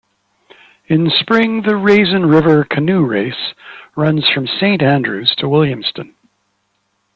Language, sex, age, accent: English, male, 60-69, Canadian English